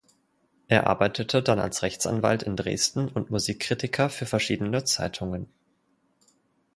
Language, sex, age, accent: German, male, 19-29, Deutschland Deutsch